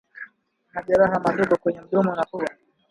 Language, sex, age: Swahili, male, 19-29